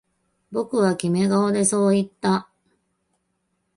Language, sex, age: Japanese, female, 30-39